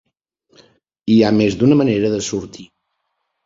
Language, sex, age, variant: Catalan, male, 40-49, Central